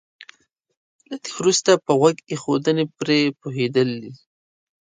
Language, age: Pashto, 19-29